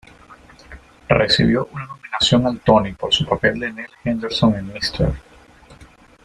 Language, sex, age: Spanish, male, 30-39